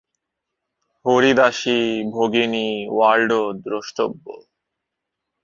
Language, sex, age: Bengali, male, 19-29